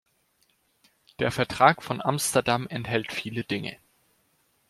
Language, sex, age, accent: German, male, under 19, Deutschland Deutsch